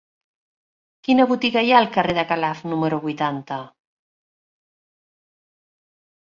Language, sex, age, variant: Catalan, female, 40-49, Central